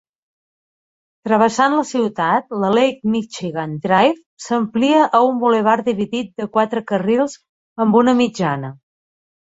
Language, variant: Catalan, Central